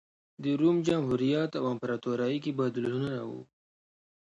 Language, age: Pashto, 30-39